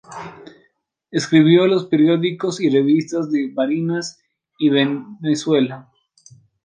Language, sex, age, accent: Spanish, male, 19-29, Andino-Pacífico: Colombia, Perú, Ecuador, oeste de Bolivia y Venezuela andina